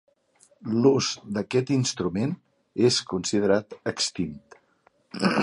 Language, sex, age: Catalan, male, 50-59